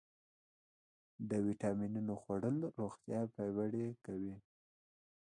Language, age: Pashto, 19-29